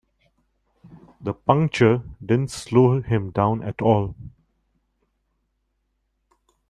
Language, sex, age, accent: English, male, 40-49, India and South Asia (India, Pakistan, Sri Lanka)